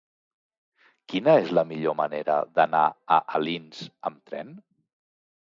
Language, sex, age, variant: Catalan, male, 40-49, Central